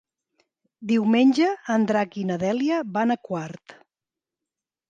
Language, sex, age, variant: Catalan, female, 50-59, Central